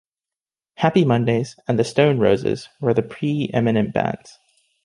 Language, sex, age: English, male, 19-29